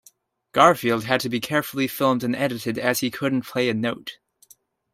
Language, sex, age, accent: English, male, 19-29, Canadian English